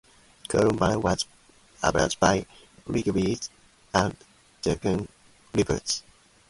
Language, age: English, 19-29